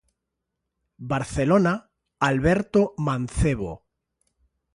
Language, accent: Galician, Normativo (estándar)